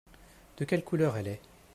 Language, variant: French, Français de métropole